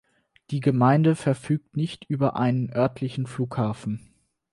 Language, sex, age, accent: German, male, 19-29, Deutschland Deutsch